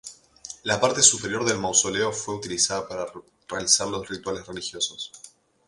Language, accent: Spanish, Rioplatense: Argentina, Uruguay, este de Bolivia, Paraguay